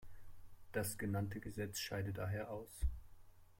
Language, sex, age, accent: German, male, 30-39, Deutschland Deutsch